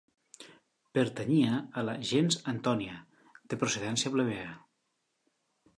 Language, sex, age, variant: Catalan, male, 40-49, Nord-Occidental